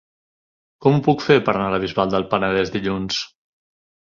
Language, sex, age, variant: Catalan, male, 30-39, Central